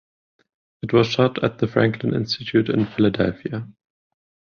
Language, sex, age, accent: English, male, 19-29, German